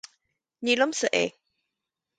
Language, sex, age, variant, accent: Irish, female, 30-39, Gaeilge Chonnacht, Cainteoir dúchais, Gaeltacht